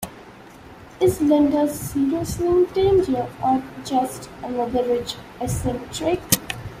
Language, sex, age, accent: English, female, under 19, India and South Asia (India, Pakistan, Sri Lanka)